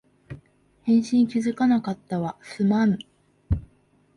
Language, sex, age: Japanese, female, 19-29